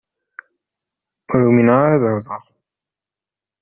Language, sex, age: Kabyle, male, 19-29